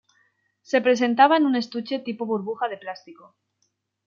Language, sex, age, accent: Spanish, female, 19-29, España: Centro-Sur peninsular (Madrid, Toledo, Castilla-La Mancha)